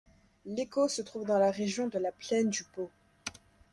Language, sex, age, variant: French, female, under 19, Français de métropole